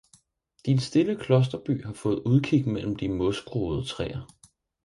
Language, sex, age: Danish, male, 19-29